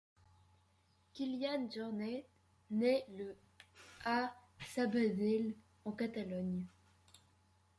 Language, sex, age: French, male, under 19